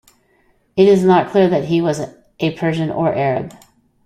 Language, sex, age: English, female, 50-59